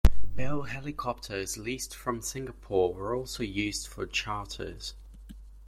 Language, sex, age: English, male, 19-29